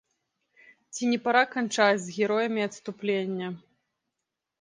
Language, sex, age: Belarusian, female, 19-29